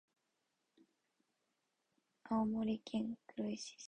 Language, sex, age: Japanese, female, 19-29